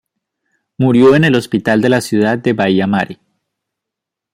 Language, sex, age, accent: Spanish, male, 19-29, Andino-Pacífico: Colombia, Perú, Ecuador, oeste de Bolivia y Venezuela andina